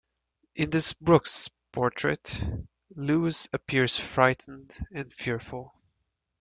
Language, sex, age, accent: English, male, 19-29, United States English